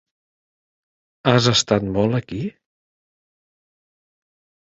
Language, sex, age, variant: Catalan, male, 60-69, Central